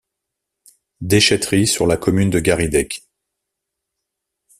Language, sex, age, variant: French, male, 40-49, Français de métropole